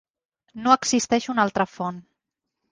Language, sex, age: Catalan, female, 40-49